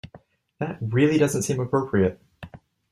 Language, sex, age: English, male, 19-29